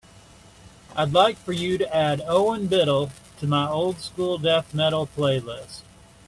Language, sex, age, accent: English, male, 50-59, United States English